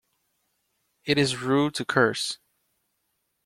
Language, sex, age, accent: English, male, 19-29, United States English